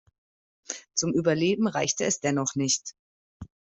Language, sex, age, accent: German, female, 30-39, Deutschland Deutsch